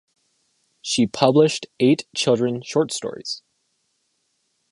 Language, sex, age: English, male, 19-29